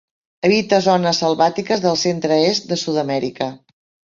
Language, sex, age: Catalan, female, 60-69